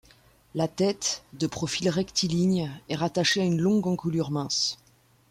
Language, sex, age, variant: French, female, 19-29, Français de métropole